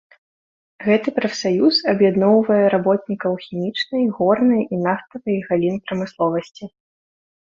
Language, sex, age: Belarusian, female, under 19